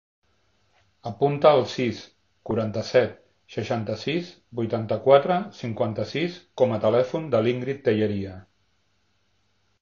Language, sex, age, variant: Catalan, male, 60-69, Central